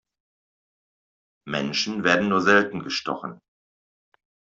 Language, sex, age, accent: German, male, 50-59, Deutschland Deutsch